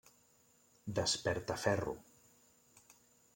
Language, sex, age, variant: Catalan, male, 50-59, Central